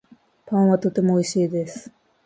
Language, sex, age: Japanese, female, under 19